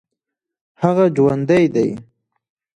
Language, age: Pashto, 19-29